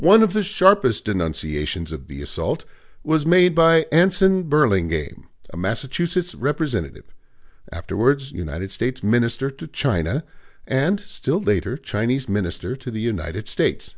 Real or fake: real